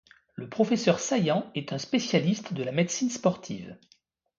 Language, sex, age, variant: French, male, 40-49, Français de métropole